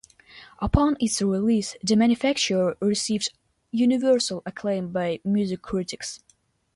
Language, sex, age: English, male, under 19